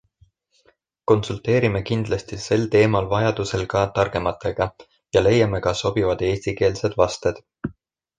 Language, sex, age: Estonian, male, 19-29